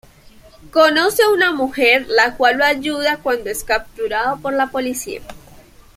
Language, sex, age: Spanish, female, 19-29